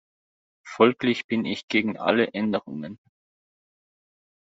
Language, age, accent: German, 30-39, Österreichisches Deutsch